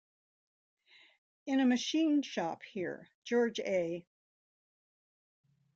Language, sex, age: English, female, 70-79